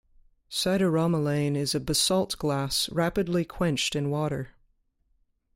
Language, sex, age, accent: English, female, 30-39, United States English